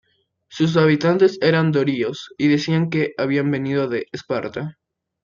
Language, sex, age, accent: Spanish, male, under 19, Andino-Pacífico: Colombia, Perú, Ecuador, oeste de Bolivia y Venezuela andina